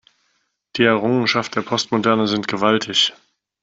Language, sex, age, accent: German, male, 30-39, Deutschland Deutsch